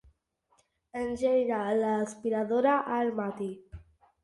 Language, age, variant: Catalan, under 19, Central